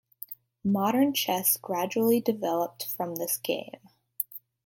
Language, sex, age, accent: English, female, under 19, United States English